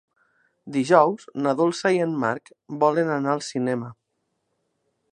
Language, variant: Catalan, Nord-Occidental